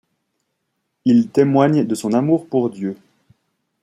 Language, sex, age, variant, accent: French, male, 30-39, Français d'Europe, Français de Suisse